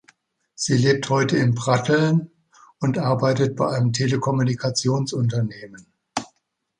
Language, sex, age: German, male, 60-69